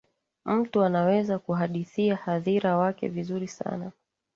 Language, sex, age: Swahili, female, 30-39